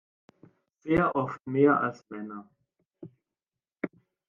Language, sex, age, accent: German, male, 19-29, Deutschland Deutsch